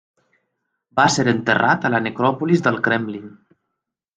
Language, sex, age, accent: Catalan, male, 19-29, valencià